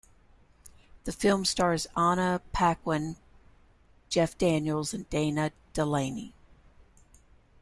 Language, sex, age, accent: English, female, 60-69, United States English